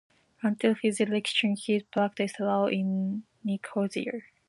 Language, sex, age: English, female, 19-29